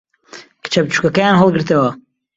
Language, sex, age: Central Kurdish, male, 19-29